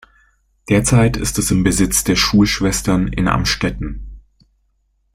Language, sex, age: German, male, 19-29